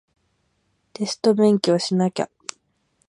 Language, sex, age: Japanese, female, 19-29